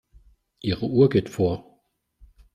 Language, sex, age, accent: German, male, 40-49, Deutschland Deutsch